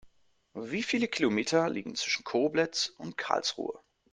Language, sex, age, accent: German, male, 19-29, Deutschland Deutsch